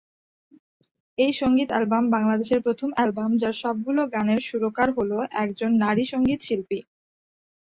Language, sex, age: Bengali, female, 19-29